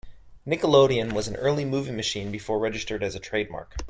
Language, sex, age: English, male, 30-39